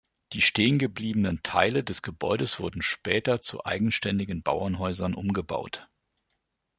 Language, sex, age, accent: German, male, 50-59, Deutschland Deutsch